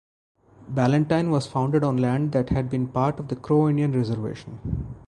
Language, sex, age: English, male, 40-49